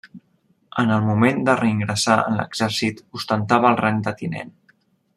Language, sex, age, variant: Catalan, male, 30-39, Central